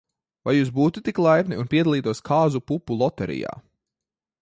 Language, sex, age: Latvian, male, 19-29